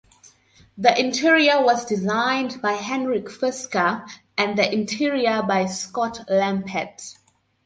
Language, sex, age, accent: English, female, 30-39, Southern African (South Africa, Zimbabwe, Namibia)